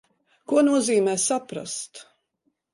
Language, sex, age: Latvian, female, 40-49